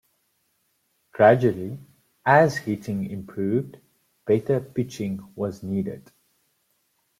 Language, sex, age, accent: English, male, 19-29, Southern African (South Africa, Zimbabwe, Namibia)